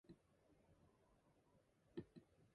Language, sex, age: English, female, 19-29